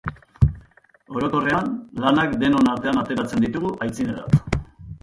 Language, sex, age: Basque, male, 50-59